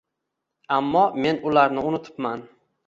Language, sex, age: Uzbek, male, 19-29